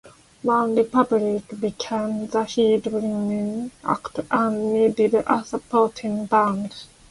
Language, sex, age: English, female, 30-39